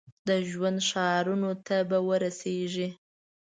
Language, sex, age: Pashto, female, 19-29